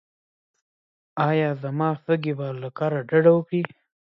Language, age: Pashto, 19-29